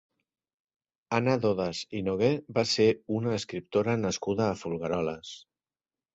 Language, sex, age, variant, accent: Catalan, male, 60-69, Central, Barcelonès